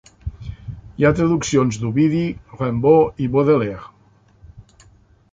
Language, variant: Catalan, Central